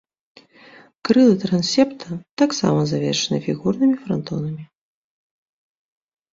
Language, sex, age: Belarusian, female, 30-39